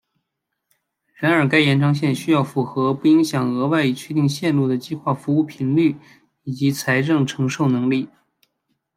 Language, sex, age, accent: Chinese, male, 30-39, 出生地：黑龙江省